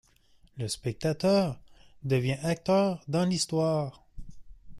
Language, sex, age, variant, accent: French, male, 19-29, Français d'Amérique du Nord, Français du Canada